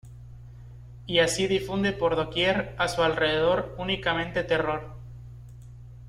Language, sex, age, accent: Spanish, male, 19-29, México